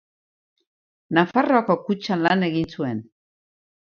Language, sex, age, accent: Basque, female, 70-79, Mendebalekoa (Araba, Bizkaia, Gipuzkoako mendebaleko herri batzuk)